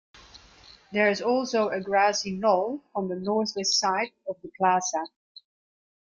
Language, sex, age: English, female, 50-59